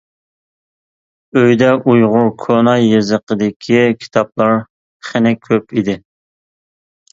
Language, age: Uyghur, 30-39